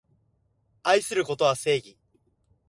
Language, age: Japanese, 19-29